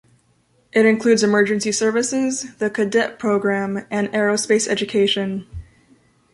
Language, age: English, 19-29